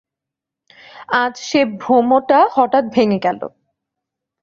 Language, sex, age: Bengali, female, 19-29